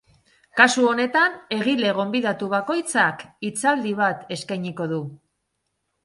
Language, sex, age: Basque, female, 50-59